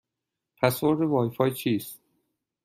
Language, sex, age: Persian, male, 30-39